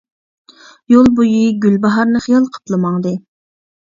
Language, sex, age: Uyghur, female, 19-29